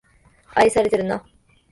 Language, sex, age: Japanese, female, under 19